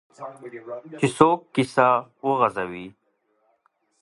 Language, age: Pashto, 30-39